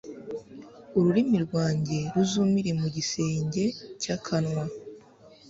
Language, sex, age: Kinyarwanda, female, under 19